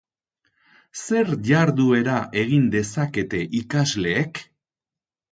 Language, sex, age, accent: Basque, male, 60-69, Erdialdekoa edo Nafarra (Gipuzkoa, Nafarroa)